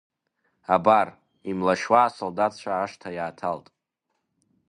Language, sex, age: Abkhazian, male, under 19